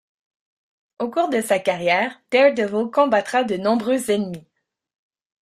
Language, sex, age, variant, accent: French, female, 30-39, Français d'Amérique du Nord, Français du Canada